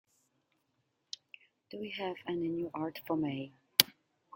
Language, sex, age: English, female, 40-49